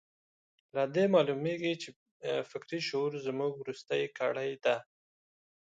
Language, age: Pashto, 30-39